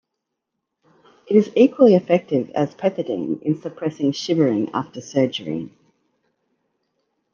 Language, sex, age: English, female, 40-49